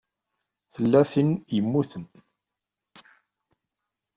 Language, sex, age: Kabyle, male, 40-49